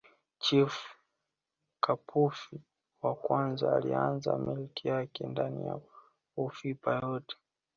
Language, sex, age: Swahili, male, 19-29